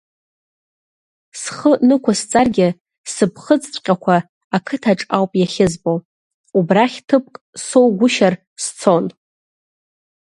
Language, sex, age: Abkhazian, female, under 19